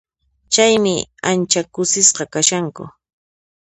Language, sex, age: Puno Quechua, female, 30-39